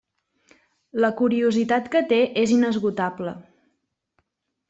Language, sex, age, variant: Catalan, female, 19-29, Central